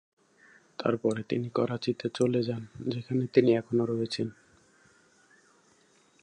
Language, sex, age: Bengali, male, 19-29